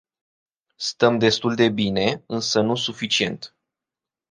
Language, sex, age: Romanian, male, 19-29